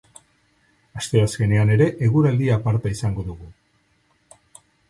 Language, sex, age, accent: Basque, male, 50-59, Mendebalekoa (Araba, Bizkaia, Gipuzkoako mendebaleko herri batzuk)